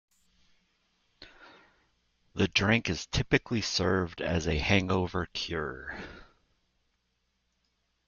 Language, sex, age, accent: English, male, 40-49, United States English